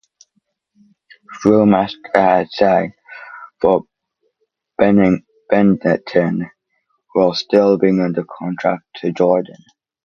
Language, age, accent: English, under 19, United States English